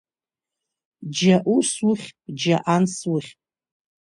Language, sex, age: Abkhazian, female, 40-49